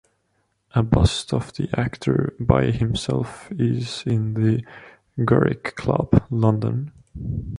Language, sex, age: English, male, 19-29